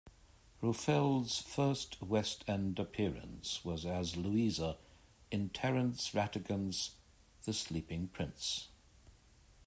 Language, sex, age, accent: English, male, 60-69, England English